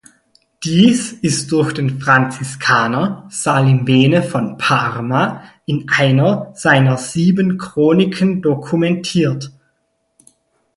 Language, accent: German, Deutschland Deutsch